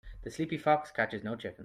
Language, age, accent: English, 30-39, Irish English